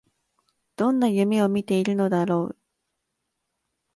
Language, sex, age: Japanese, female, 19-29